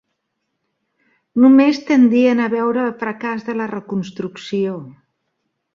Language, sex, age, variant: Catalan, female, 50-59, Central